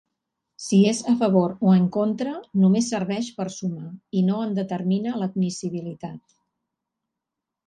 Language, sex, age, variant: Catalan, female, 50-59, Central